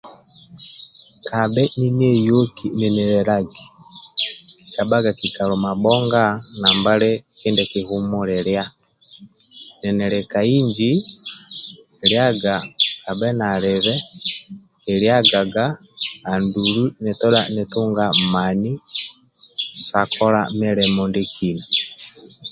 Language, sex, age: Amba (Uganda), male, 50-59